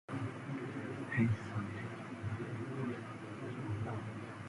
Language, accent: English, United States English